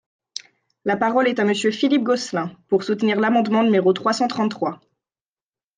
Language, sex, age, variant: French, female, 19-29, Français de métropole